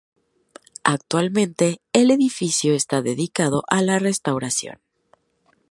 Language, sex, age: Spanish, female, 30-39